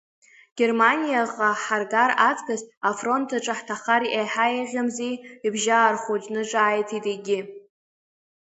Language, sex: Abkhazian, female